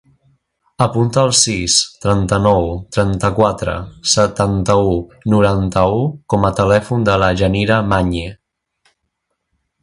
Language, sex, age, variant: Catalan, male, 19-29, Central